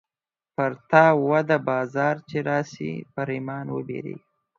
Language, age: Pashto, 19-29